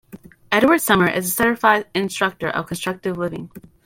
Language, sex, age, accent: English, female, under 19, United States English